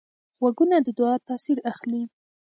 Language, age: Pashto, 19-29